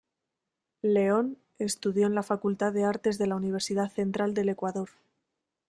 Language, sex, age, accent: Spanish, female, 19-29, España: Centro-Sur peninsular (Madrid, Toledo, Castilla-La Mancha)